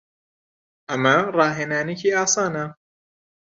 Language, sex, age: Central Kurdish, male, 19-29